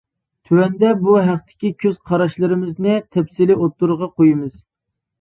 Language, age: Uyghur, 19-29